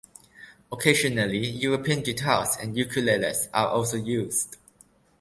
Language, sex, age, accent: English, male, 19-29, Malaysian English